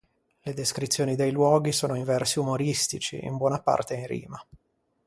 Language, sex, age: Italian, male, 30-39